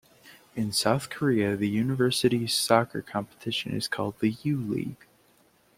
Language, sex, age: English, male, 19-29